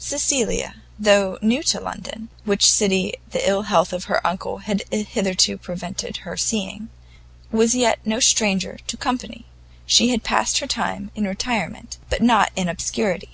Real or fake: real